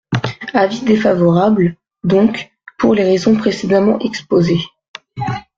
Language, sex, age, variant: French, female, 19-29, Français de métropole